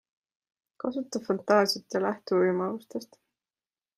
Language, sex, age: Estonian, female, 19-29